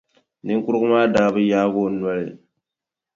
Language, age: Dagbani, 30-39